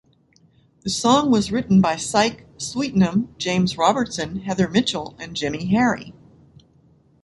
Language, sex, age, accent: English, female, 60-69, United States English